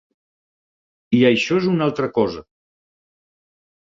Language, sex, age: Catalan, male, 50-59